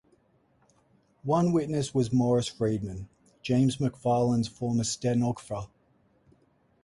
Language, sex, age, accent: English, male, 30-39, Australian English